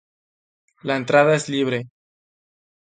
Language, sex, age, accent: Spanish, male, 19-29, México